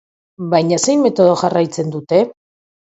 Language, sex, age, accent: Basque, female, 50-59, Mendebalekoa (Araba, Bizkaia, Gipuzkoako mendebaleko herri batzuk)